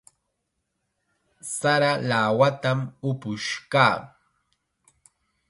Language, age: Chiquián Ancash Quechua, 19-29